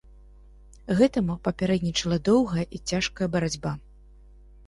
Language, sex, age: Belarusian, female, 30-39